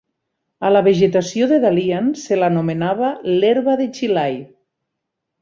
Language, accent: Catalan, Ebrenc